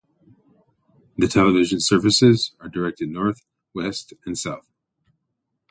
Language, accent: English, United States English